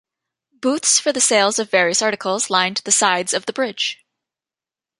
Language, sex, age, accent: English, female, 19-29, United States English